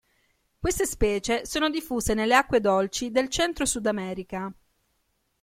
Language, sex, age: Italian, female, 40-49